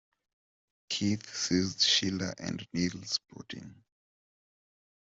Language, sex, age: English, male, 19-29